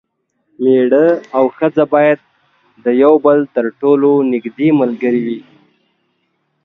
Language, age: Pashto, 30-39